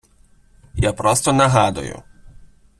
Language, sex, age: Ukrainian, male, under 19